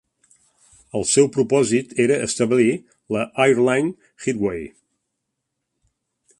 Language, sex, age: Catalan, male, 60-69